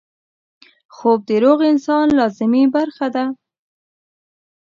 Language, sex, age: Pashto, female, under 19